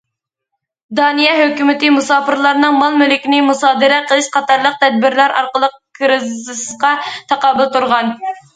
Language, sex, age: Uyghur, female, under 19